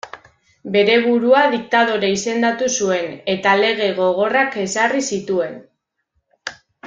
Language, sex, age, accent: Basque, female, 19-29, Mendebalekoa (Araba, Bizkaia, Gipuzkoako mendebaleko herri batzuk)